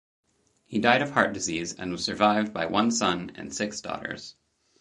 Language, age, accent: English, 30-39, United States English